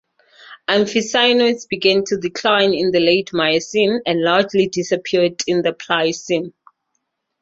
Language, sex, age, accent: English, female, 30-39, Southern African (South Africa, Zimbabwe, Namibia)